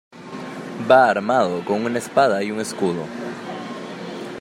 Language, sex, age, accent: Spanish, male, 19-29, Andino-Pacífico: Colombia, Perú, Ecuador, oeste de Bolivia y Venezuela andina